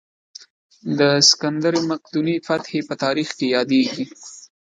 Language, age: Pashto, 19-29